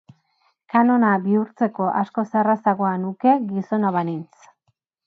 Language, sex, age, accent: Basque, female, 40-49, Erdialdekoa edo Nafarra (Gipuzkoa, Nafarroa)